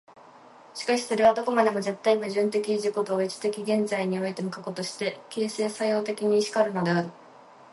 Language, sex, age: Japanese, female, 19-29